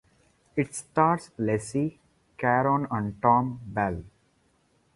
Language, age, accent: English, 19-29, India and South Asia (India, Pakistan, Sri Lanka)